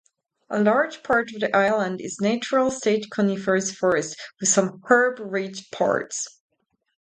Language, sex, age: English, female, 30-39